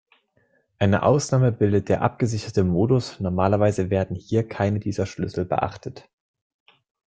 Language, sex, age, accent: German, male, 19-29, Schweizerdeutsch